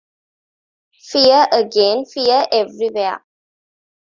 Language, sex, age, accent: English, female, 19-29, India and South Asia (India, Pakistan, Sri Lanka)